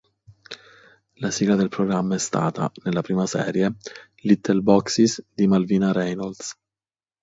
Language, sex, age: Italian, male, 19-29